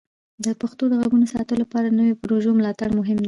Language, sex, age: Pashto, female, 19-29